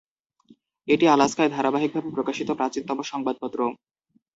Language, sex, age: Bengali, male, 19-29